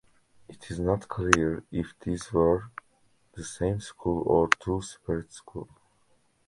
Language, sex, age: English, male, 19-29